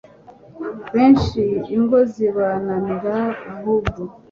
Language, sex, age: Kinyarwanda, female, 30-39